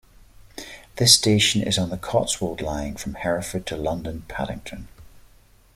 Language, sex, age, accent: English, male, 40-49, Irish English